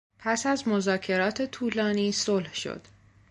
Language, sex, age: Persian, female, 19-29